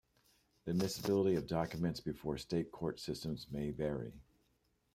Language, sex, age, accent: English, male, 50-59, United States English